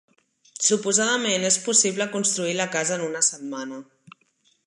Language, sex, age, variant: Catalan, female, 30-39, Central